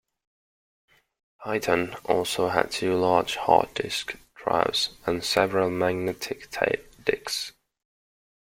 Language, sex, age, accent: English, male, 19-29, United States English